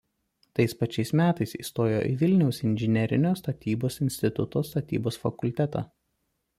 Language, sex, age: Lithuanian, male, 30-39